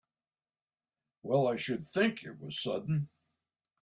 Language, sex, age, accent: English, male, 70-79, Canadian English